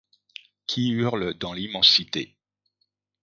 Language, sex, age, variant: French, male, 50-59, Français de métropole